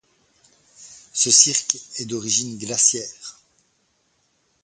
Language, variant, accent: French, Français d'Europe, Français de Belgique